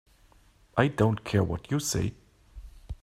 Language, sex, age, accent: English, male, 30-39, United States English